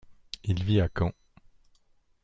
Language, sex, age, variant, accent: French, male, 30-39, Français d'Europe, Français de Suisse